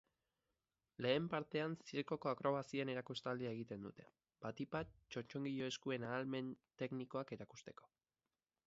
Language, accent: Basque, Erdialdekoa edo Nafarra (Gipuzkoa, Nafarroa)